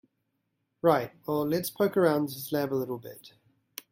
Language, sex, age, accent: English, male, 30-39, New Zealand English